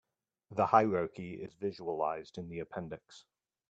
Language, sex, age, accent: English, male, 30-39, United States English